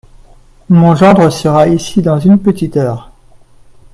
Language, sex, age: French, male, 40-49